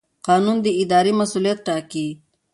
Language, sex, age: Pashto, female, 19-29